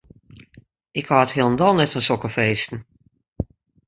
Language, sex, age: Western Frisian, female, 50-59